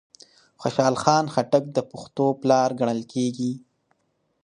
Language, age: Pashto, 19-29